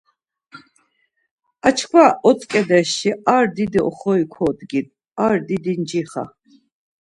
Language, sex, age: Laz, female, 50-59